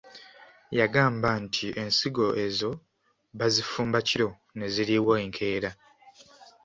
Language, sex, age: Ganda, male, 19-29